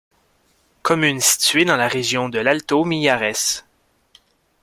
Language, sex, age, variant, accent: French, male, 19-29, Français d'Amérique du Nord, Français du Canada